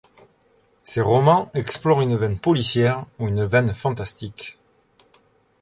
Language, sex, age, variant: French, male, 30-39, Français de métropole